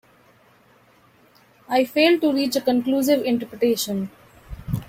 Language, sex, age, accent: English, female, 30-39, India and South Asia (India, Pakistan, Sri Lanka)